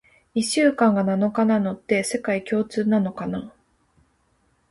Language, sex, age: Japanese, female, 19-29